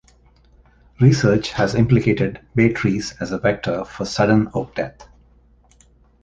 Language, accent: English, United States English